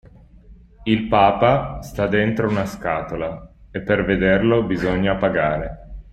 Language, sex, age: Italian, male, 30-39